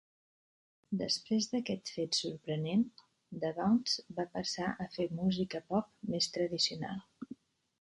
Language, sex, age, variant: Catalan, female, 50-59, Central